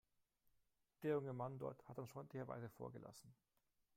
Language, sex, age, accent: German, male, 30-39, Deutschland Deutsch